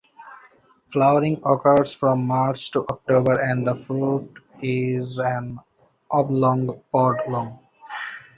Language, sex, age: English, male, 19-29